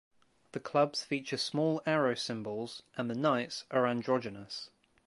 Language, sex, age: English, male, 19-29